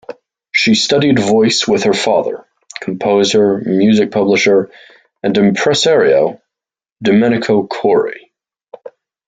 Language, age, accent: English, 19-29, Irish English